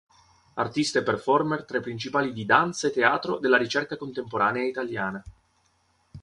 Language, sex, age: Italian, male, 19-29